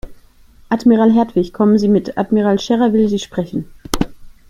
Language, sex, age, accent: German, female, 30-39, Deutschland Deutsch